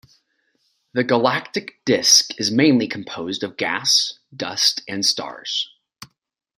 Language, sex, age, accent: English, male, 19-29, United States English